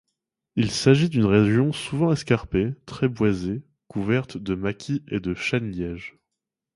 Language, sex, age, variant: French, male, 30-39, Français de métropole